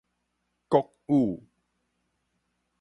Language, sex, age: Min Nan Chinese, male, 30-39